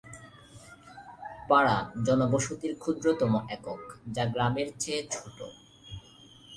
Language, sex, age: Bengali, male, 19-29